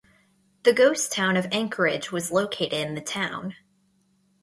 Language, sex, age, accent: English, female, under 19, United States English